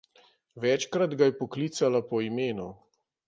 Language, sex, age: Slovenian, male, 60-69